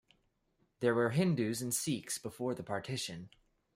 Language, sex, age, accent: English, male, 19-29, Canadian English